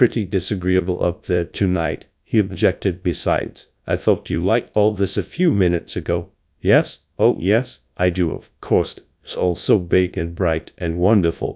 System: TTS, GradTTS